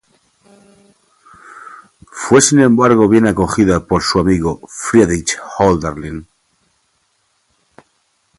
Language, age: Spanish, 40-49